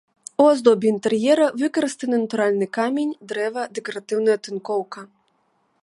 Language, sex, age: Belarusian, female, 19-29